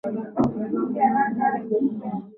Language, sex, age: Swahili, female, 19-29